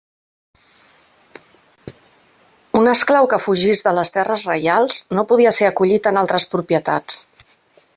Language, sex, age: Catalan, female, 50-59